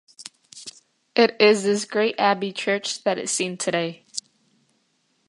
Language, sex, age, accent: English, female, under 19, United States English